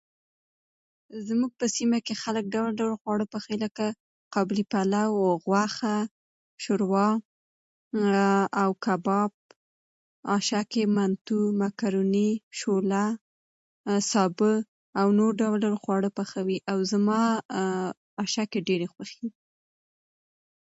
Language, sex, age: Pashto, female, 19-29